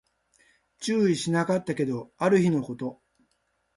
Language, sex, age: Japanese, male, 60-69